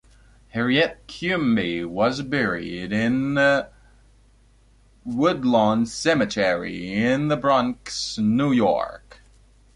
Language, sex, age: English, male, 19-29